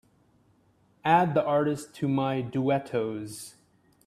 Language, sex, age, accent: English, male, 30-39, Canadian English